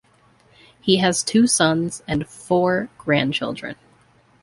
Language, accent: English, United States English